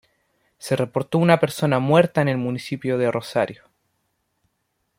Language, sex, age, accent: Spanish, male, 19-29, Chileno: Chile, Cuyo